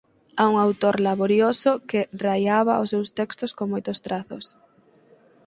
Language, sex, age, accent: Galician, female, 19-29, Oriental (común en zona oriental)